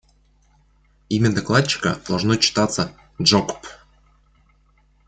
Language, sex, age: Russian, male, under 19